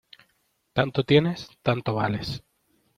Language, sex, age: Spanish, male, 19-29